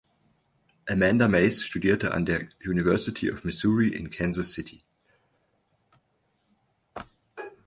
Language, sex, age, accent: German, male, 30-39, Deutschland Deutsch